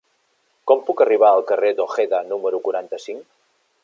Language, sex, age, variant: Catalan, male, 40-49, Central